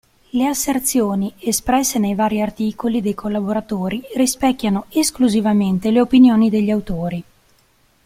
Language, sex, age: Italian, female, 40-49